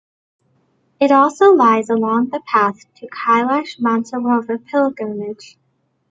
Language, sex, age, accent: English, female, 19-29, United States English